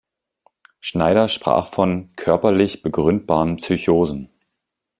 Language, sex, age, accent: German, male, 30-39, Deutschland Deutsch